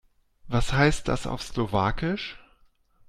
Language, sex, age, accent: German, male, 40-49, Deutschland Deutsch